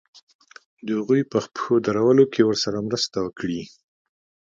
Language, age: Pashto, 50-59